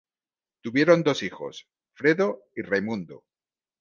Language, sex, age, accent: Spanish, male, 50-59, España: Sur peninsular (Andalucia, Extremadura, Murcia)